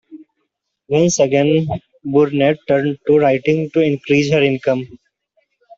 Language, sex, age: English, male, under 19